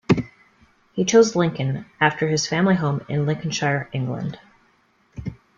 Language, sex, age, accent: English, female, 19-29, Canadian English